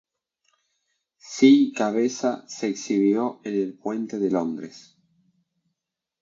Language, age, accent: Spanish, 19-29, Rioplatense: Argentina, Uruguay, este de Bolivia, Paraguay